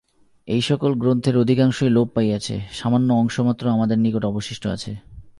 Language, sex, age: Bengali, male, 19-29